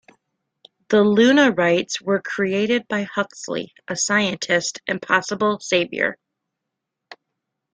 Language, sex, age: English, female, 30-39